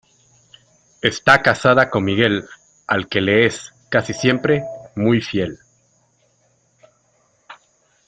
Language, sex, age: Spanish, male, 40-49